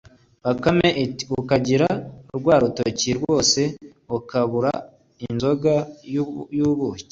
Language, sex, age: Kinyarwanda, male, 30-39